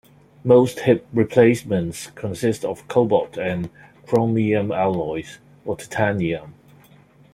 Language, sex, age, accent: English, male, 30-39, Hong Kong English